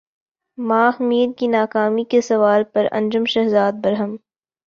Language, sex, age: Urdu, female, 19-29